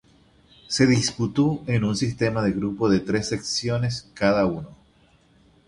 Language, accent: Spanish, Caribe: Cuba, Venezuela, Puerto Rico, República Dominicana, Panamá, Colombia caribeña, México caribeño, Costa del golfo de México